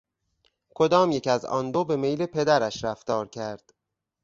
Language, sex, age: Persian, male, 30-39